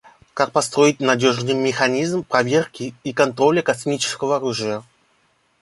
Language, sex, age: Russian, male, 19-29